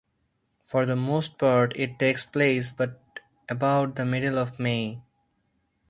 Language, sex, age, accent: English, male, 19-29, United States English